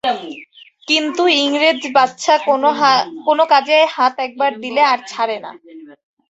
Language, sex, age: Bengali, female, 19-29